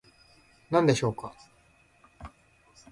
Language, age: Japanese, 40-49